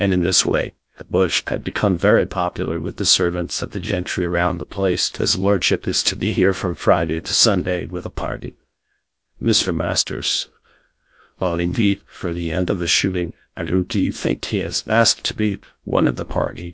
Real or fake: fake